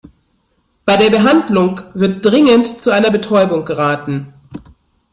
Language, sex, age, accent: German, female, 30-39, Deutschland Deutsch